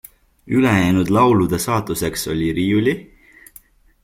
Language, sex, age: Estonian, male, 19-29